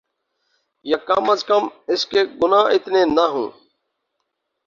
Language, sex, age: Urdu, male, 19-29